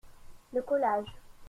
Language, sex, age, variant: French, male, 40-49, Français de métropole